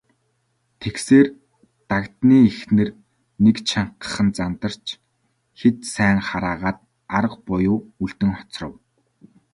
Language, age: Mongolian, 19-29